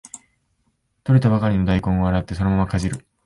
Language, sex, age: Japanese, male, 19-29